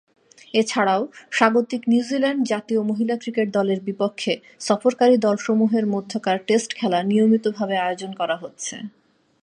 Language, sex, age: Bengali, female, 40-49